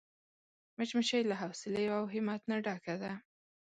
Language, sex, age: Pashto, female, 19-29